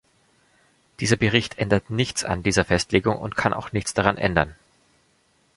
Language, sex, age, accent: German, male, 40-49, Deutschland Deutsch